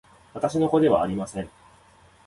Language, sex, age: Japanese, male, 30-39